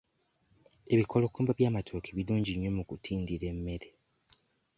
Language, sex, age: Ganda, male, 19-29